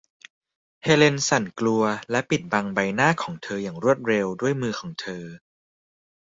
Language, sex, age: Thai, male, 19-29